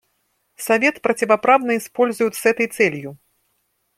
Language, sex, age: Russian, female, 50-59